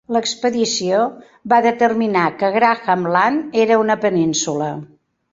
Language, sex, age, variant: Catalan, female, 70-79, Central